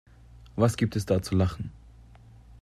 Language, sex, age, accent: German, male, 19-29, Deutschland Deutsch